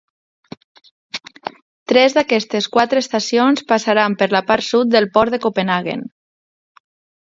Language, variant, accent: Catalan, Valencià central, valencià